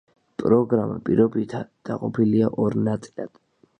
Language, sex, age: Georgian, male, under 19